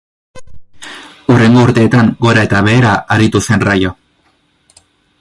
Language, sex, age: Basque, male, under 19